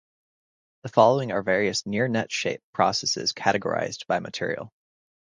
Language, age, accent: English, 19-29, United States English